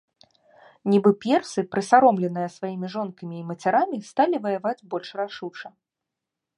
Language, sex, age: Belarusian, female, 19-29